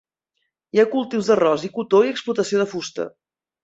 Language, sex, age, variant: Catalan, female, 30-39, Central